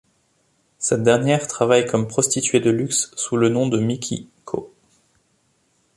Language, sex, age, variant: French, male, 30-39, Français de métropole